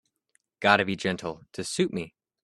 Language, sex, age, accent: English, male, 19-29, United States English